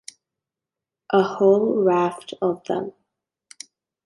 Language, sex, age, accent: English, female, under 19, Australian English